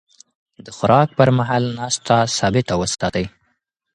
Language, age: Pashto, 19-29